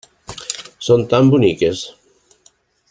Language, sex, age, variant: Catalan, male, 19-29, Nord-Occidental